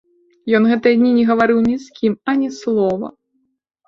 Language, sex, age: Belarusian, female, 30-39